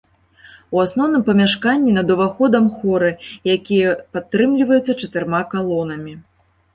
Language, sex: Belarusian, female